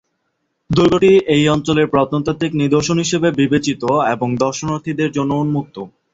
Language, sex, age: Bengali, male, 19-29